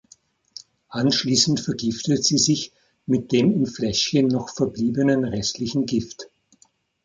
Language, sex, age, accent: German, male, 60-69, Österreichisches Deutsch